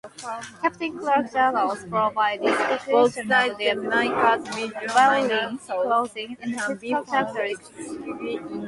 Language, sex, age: English, female, 19-29